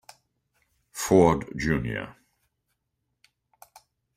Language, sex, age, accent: English, male, 60-69, Canadian English